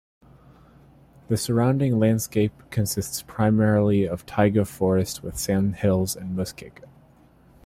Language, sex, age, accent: English, male, 19-29, United States English